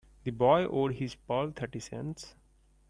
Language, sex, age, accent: English, male, 19-29, India and South Asia (India, Pakistan, Sri Lanka)